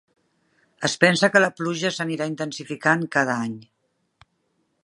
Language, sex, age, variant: Catalan, female, 50-59, Central